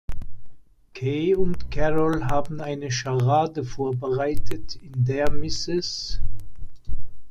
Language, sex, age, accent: German, male, 60-69, Deutschland Deutsch